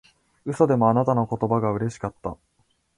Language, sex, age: Japanese, male, 19-29